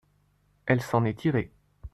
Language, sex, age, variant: French, male, 19-29, Français de métropole